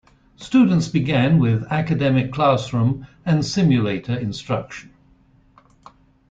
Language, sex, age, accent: English, male, 60-69, England English